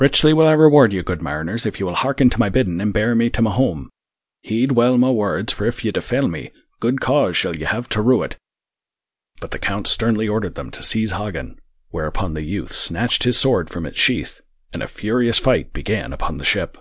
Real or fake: real